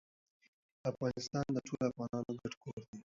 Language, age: Pashto, under 19